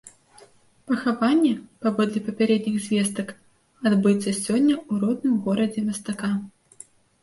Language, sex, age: Belarusian, female, 19-29